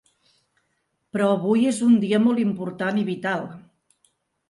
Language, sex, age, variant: Catalan, female, 60-69, Central